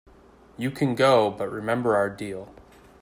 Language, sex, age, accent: English, male, 30-39, United States English